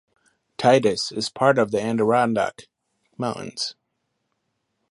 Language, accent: English, United States English